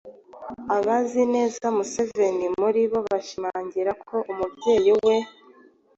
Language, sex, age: Kinyarwanda, female, 19-29